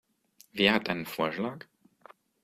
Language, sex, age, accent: German, male, 19-29, Deutschland Deutsch